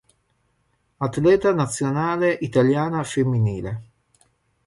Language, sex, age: Italian, male, 50-59